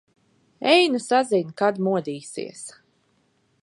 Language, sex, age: Latvian, female, 40-49